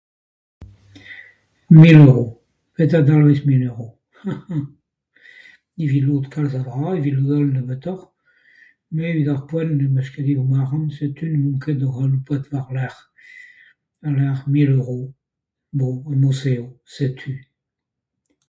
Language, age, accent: Breton, 70-79, Leoneg